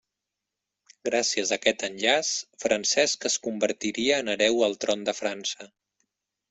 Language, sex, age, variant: Catalan, male, 30-39, Central